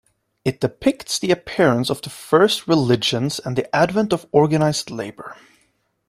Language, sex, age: English, male, 19-29